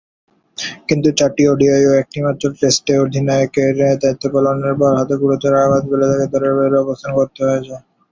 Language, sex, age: Bengali, male, 19-29